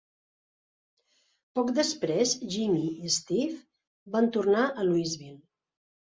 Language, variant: Catalan, Central